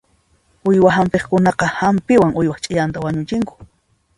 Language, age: Puno Quechua, 50-59